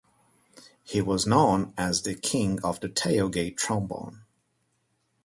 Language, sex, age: English, male, 30-39